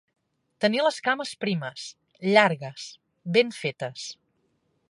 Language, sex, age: Catalan, female, 40-49